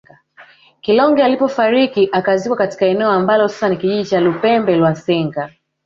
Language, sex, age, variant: Swahili, female, 19-29, Kiswahili Sanifu (EA)